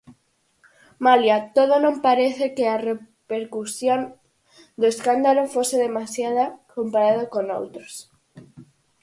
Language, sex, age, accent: Galician, female, under 19, Normativo (estándar)